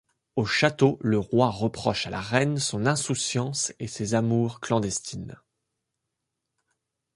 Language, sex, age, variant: French, male, 30-39, Français de métropole